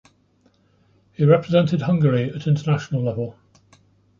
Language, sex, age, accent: English, male, 60-69, England English